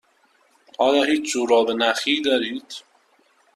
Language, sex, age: Persian, male, 19-29